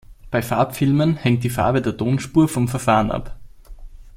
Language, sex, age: German, male, under 19